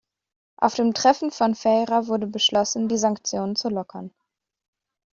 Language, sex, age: German, female, under 19